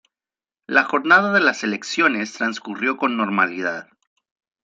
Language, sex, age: Spanish, male, 30-39